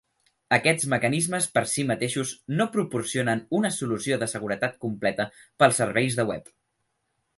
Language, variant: Catalan, Central